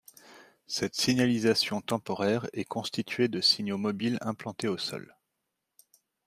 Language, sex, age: French, male, 30-39